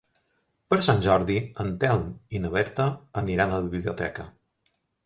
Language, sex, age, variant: Catalan, male, 50-59, Balear